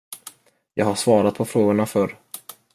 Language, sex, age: Swedish, male, under 19